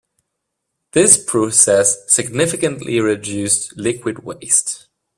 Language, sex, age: English, male, 19-29